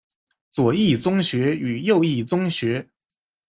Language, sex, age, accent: Chinese, male, 19-29, 出生地：江苏省